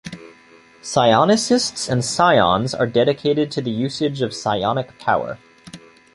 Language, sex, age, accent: English, male, 19-29, United States English